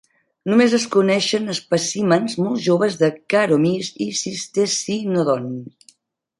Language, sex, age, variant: Catalan, female, 50-59, Central